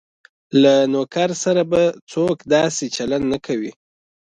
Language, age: Pashto, 19-29